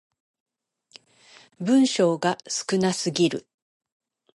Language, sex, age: Japanese, female, 60-69